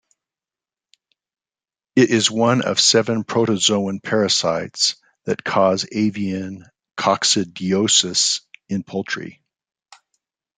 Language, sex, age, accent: English, male, 50-59, United States English